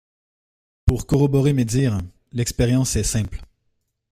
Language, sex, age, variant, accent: French, male, 19-29, Français d'Amérique du Nord, Français du Canada